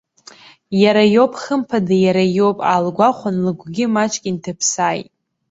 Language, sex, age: Abkhazian, female, under 19